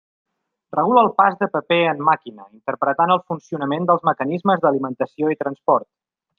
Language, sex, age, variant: Catalan, male, 40-49, Central